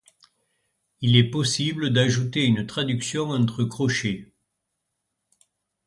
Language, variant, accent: French, Français de métropole, Français du sud de la France